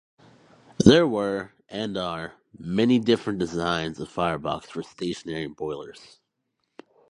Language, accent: English, United States English